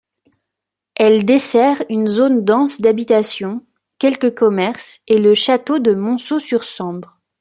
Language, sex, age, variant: French, female, 19-29, Français de métropole